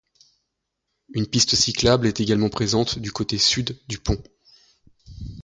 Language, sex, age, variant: French, male, 40-49, Français de métropole